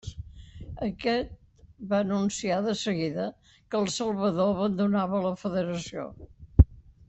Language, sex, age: Catalan, female, 90+